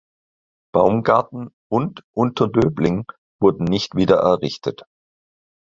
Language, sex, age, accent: German, male, 50-59, Deutschland Deutsch